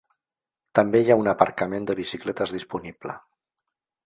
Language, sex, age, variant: Catalan, male, 50-59, Central